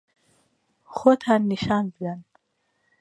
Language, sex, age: Central Kurdish, female, 30-39